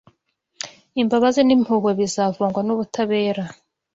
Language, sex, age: Kinyarwanda, female, 19-29